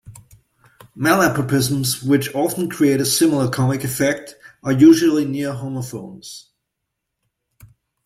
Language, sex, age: English, male, 40-49